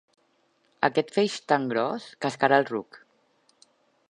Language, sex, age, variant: Catalan, female, 40-49, Central